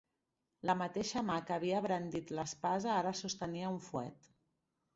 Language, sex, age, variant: Catalan, female, 30-39, Central